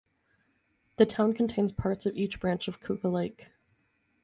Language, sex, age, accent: English, female, 30-39, United States English